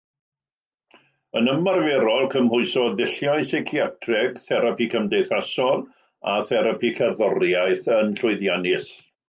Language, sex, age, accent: Welsh, male, 50-59, Y Deyrnas Unedig Cymraeg